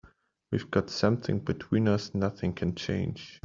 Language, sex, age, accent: English, male, 30-39, United States English